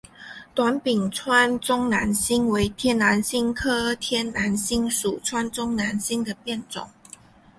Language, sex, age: Chinese, female, under 19